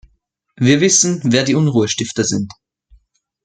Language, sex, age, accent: German, male, 19-29, Österreichisches Deutsch